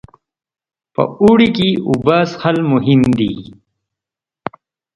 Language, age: Pashto, 30-39